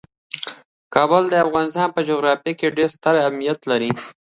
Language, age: Pashto, under 19